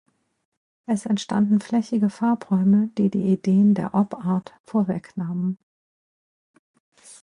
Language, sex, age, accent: German, female, 50-59, Deutschland Deutsch